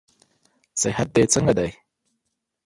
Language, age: Pashto, 30-39